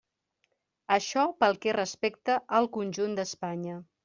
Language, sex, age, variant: Catalan, female, 40-49, Central